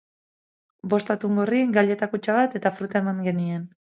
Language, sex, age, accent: Basque, female, 30-39, Mendebalekoa (Araba, Bizkaia, Gipuzkoako mendebaleko herri batzuk)